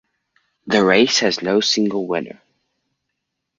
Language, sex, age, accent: English, male, under 19, United States English